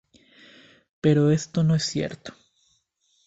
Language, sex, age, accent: Spanish, male, 19-29, Andino-Pacífico: Colombia, Perú, Ecuador, oeste de Bolivia y Venezuela andina